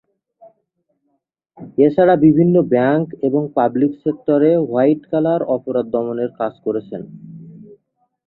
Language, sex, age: Bengali, male, 19-29